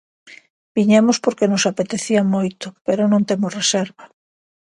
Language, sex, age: Galician, female, 50-59